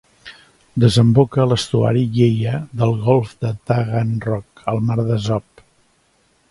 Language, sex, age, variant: Catalan, male, 60-69, Central